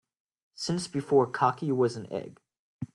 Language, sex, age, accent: English, male, 19-29, United States English